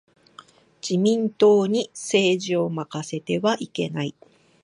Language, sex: Japanese, female